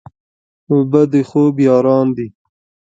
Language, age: Pashto, 19-29